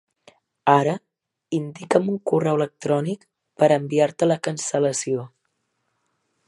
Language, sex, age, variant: Catalan, female, 19-29, Central